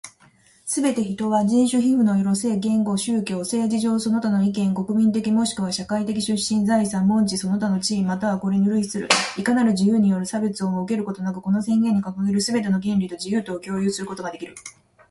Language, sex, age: Japanese, female, 50-59